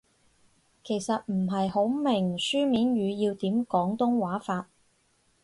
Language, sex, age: Cantonese, female, 19-29